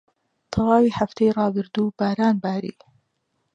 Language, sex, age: Central Kurdish, female, 30-39